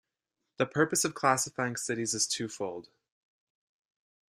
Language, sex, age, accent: English, male, 19-29, United States English